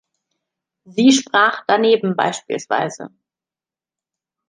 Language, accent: German, Deutschland Deutsch